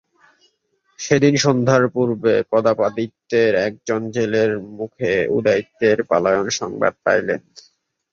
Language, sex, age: Bengali, male, 19-29